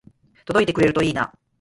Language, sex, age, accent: Japanese, female, 40-49, 関西弁